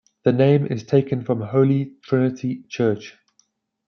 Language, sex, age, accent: English, male, 40-49, Southern African (South Africa, Zimbabwe, Namibia)